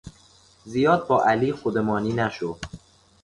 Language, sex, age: Persian, male, under 19